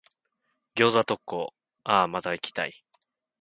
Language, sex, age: Japanese, male, 19-29